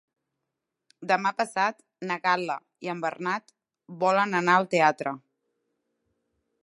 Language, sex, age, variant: Catalan, female, 30-39, Central